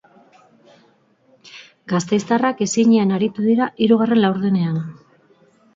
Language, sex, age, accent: Basque, female, 40-49, Mendebalekoa (Araba, Bizkaia, Gipuzkoako mendebaleko herri batzuk)